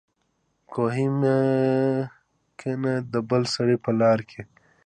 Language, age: Pashto, 19-29